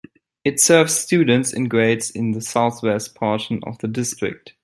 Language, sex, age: English, male, 19-29